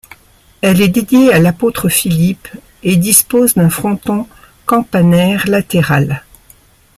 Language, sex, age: French, male, 60-69